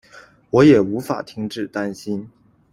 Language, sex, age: Chinese, male, 19-29